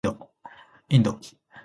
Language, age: Japanese, 19-29